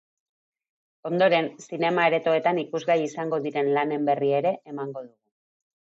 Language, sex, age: Basque, female, 40-49